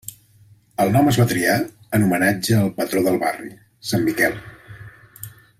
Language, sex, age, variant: Catalan, male, 40-49, Central